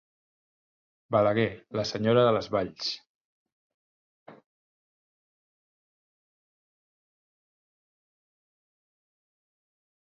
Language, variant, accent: Catalan, Central, central